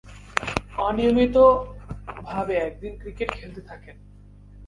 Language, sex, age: Bengali, male, 19-29